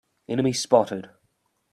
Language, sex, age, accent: English, male, 19-29, New Zealand English